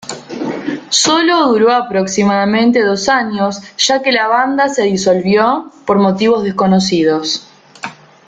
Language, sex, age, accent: Spanish, female, 19-29, Rioplatense: Argentina, Uruguay, este de Bolivia, Paraguay